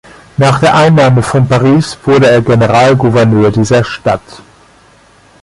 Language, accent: German, Deutschland Deutsch